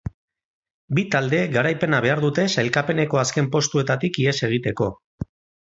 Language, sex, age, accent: Basque, male, 40-49, Mendebalekoa (Araba, Bizkaia, Gipuzkoako mendebaleko herri batzuk)